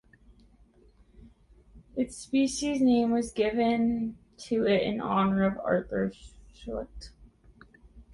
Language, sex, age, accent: English, male, 19-29, United States English